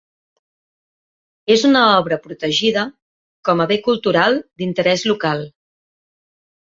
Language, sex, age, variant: Catalan, female, 40-49, Central